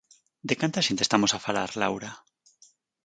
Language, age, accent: Galician, 19-29, Normativo (estándar)